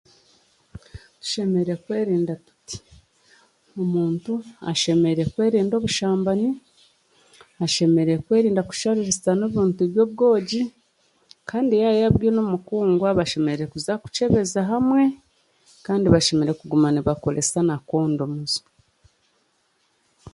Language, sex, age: Chiga, female, 30-39